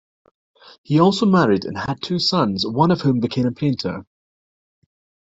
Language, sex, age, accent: English, male, 40-49, Scottish English